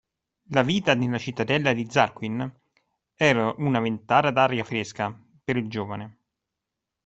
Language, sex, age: Italian, male, 30-39